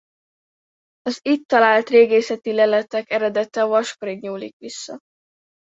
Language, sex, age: Hungarian, female, under 19